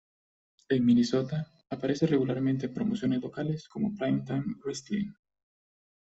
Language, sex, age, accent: Spanish, male, 30-39, América central